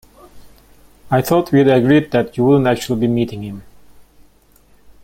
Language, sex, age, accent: English, male, 30-39, United States English